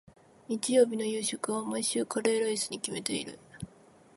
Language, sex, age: Japanese, female, 19-29